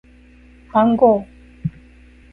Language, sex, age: Japanese, female, 30-39